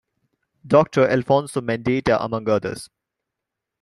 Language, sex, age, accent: English, male, 19-29, India and South Asia (India, Pakistan, Sri Lanka)